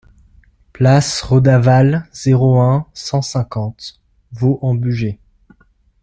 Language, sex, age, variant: French, male, 19-29, Français de métropole